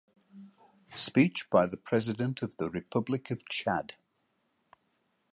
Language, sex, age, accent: English, male, 70-79, England English